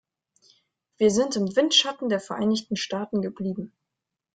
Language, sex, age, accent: German, female, 19-29, Deutschland Deutsch